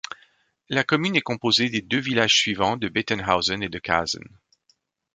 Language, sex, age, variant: French, male, 50-59, Français de métropole